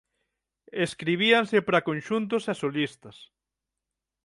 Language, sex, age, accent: Galician, male, 30-39, Atlántico (seseo e gheada); Central (gheada); Normativo (estándar)